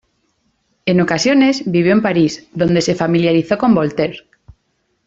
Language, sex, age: Spanish, female, 30-39